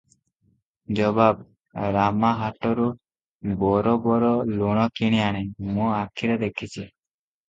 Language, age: Odia, 19-29